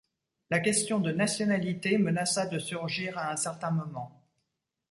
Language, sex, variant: French, female, Français de métropole